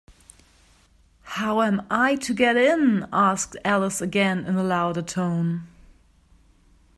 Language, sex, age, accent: English, female, 19-29, England English